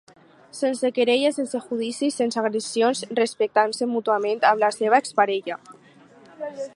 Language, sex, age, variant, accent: Catalan, female, under 19, Alacantí, valencià